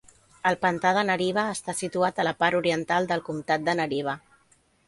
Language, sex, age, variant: Catalan, female, 40-49, Central